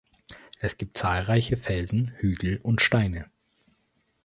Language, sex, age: German, male, 19-29